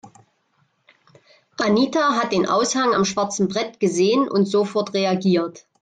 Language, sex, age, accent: German, female, 40-49, Deutschland Deutsch